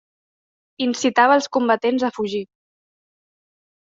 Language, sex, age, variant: Catalan, female, 19-29, Central